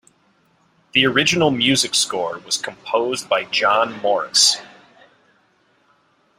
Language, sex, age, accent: English, male, 40-49, United States English